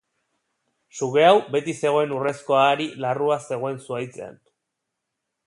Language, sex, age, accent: Basque, male, 30-39, Erdialdekoa edo Nafarra (Gipuzkoa, Nafarroa)